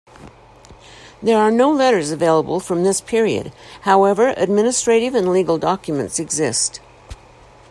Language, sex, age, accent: English, female, 60-69, United States English